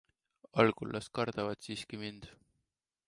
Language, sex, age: Estonian, male, 19-29